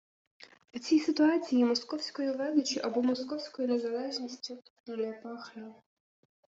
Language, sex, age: Ukrainian, female, 19-29